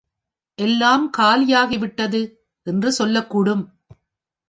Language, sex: Tamil, female